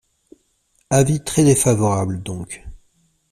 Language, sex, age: French, male, 30-39